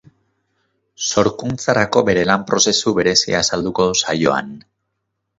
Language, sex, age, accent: Basque, male, 30-39, Mendebalekoa (Araba, Bizkaia, Gipuzkoako mendebaleko herri batzuk)